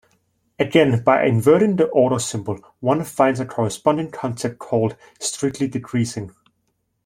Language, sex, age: English, male, 19-29